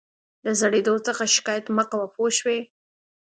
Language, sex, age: Pashto, female, 19-29